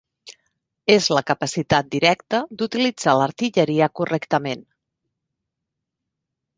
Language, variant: Catalan, Central